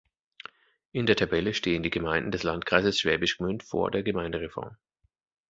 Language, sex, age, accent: German, male, 30-39, Deutschland Deutsch